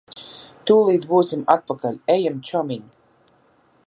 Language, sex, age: Latvian, female, 30-39